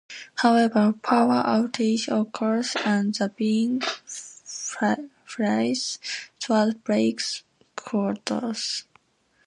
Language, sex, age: English, female, 19-29